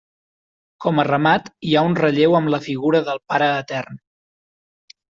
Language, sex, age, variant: Catalan, male, 19-29, Central